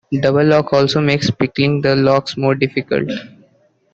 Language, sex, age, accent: English, male, 19-29, United States English